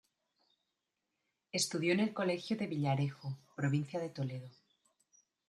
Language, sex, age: Spanish, female, 40-49